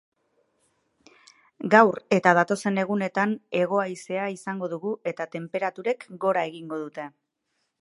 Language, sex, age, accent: Basque, female, 30-39, Erdialdekoa edo Nafarra (Gipuzkoa, Nafarroa)